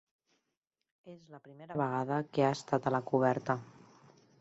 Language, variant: Catalan, Central